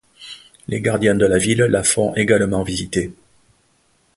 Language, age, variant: French, 50-59, Français de métropole